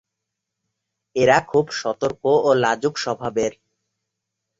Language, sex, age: Bengali, male, 19-29